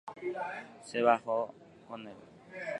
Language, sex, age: Guarani, female, under 19